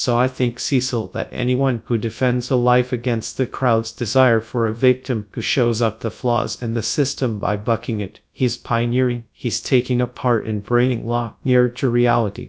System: TTS, GradTTS